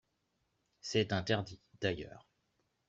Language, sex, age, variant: French, male, 40-49, Français de métropole